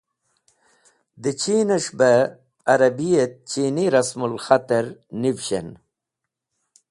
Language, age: Wakhi, 70-79